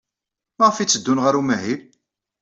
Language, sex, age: Kabyle, male, 40-49